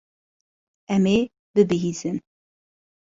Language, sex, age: Kurdish, female, 30-39